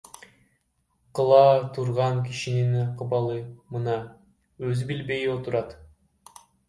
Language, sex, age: Kyrgyz, male, under 19